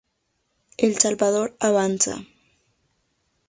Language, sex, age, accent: Spanish, female, 19-29, México